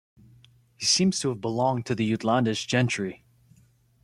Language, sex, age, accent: English, male, 19-29, United States English